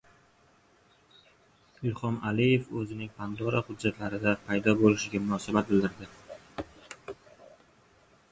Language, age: Uzbek, 19-29